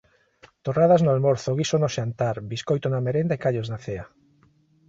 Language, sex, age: Galician, male, 50-59